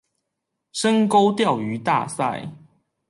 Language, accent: Chinese, 出生地：臺中市